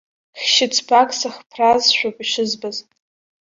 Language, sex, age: Abkhazian, male, under 19